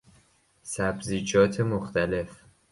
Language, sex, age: Persian, male, under 19